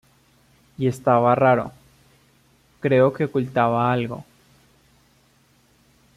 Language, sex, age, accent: Spanish, male, 19-29, Andino-Pacífico: Colombia, Perú, Ecuador, oeste de Bolivia y Venezuela andina